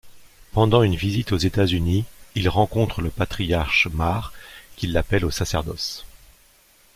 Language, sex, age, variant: French, male, 40-49, Français de métropole